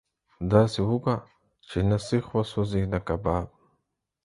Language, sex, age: Pashto, male, 40-49